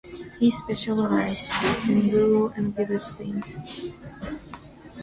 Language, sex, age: English, female, 19-29